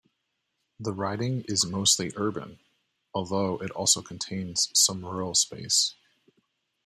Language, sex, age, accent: English, male, 30-39, United States English